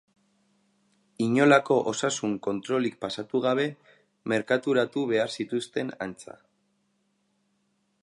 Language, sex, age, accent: Basque, male, 30-39, Mendebalekoa (Araba, Bizkaia, Gipuzkoako mendebaleko herri batzuk)